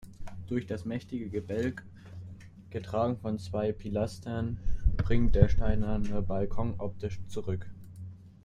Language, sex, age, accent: German, male, under 19, Deutschland Deutsch